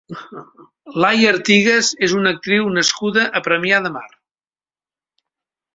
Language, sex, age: Catalan, male, 60-69